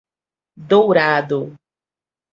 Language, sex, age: Portuguese, female, 40-49